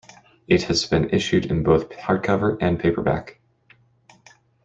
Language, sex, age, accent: English, male, 30-39, United States English